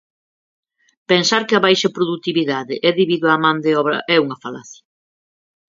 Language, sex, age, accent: Galician, female, 40-49, Oriental (común en zona oriental)